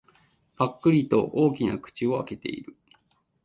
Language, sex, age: Japanese, male, 40-49